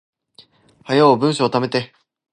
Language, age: Japanese, 19-29